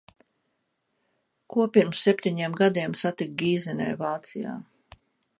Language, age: Latvian, 60-69